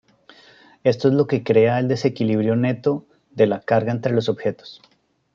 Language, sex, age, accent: Spanish, male, 30-39, Andino-Pacífico: Colombia, Perú, Ecuador, oeste de Bolivia y Venezuela andina